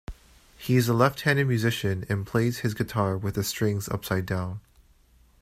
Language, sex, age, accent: English, male, 19-29, Canadian English